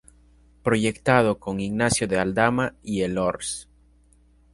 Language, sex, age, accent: Spanish, male, 19-29, Andino-Pacífico: Colombia, Perú, Ecuador, oeste de Bolivia y Venezuela andina